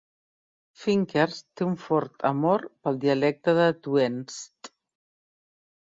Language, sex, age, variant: Catalan, female, 50-59, Central